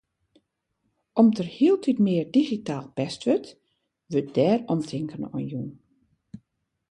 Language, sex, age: Western Frisian, female, 50-59